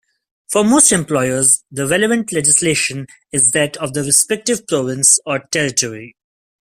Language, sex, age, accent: English, male, 19-29, India and South Asia (India, Pakistan, Sri Lanka)